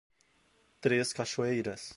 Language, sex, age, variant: Portuguese, male, 19-29, Portuguese (Brasil)